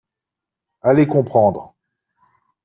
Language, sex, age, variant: French, male, 40-49, Français de métropole